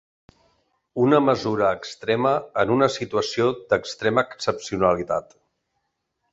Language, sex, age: Catalan, male, 60-69